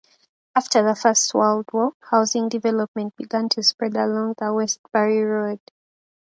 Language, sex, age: English, female, 19-29